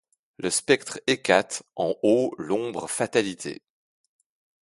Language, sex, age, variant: French, male, 40-49, Français de métropole